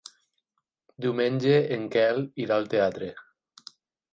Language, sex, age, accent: Catalan, male, 30-39, valencià; valencià meridional